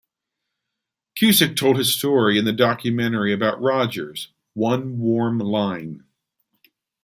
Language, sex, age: English, male, 50-59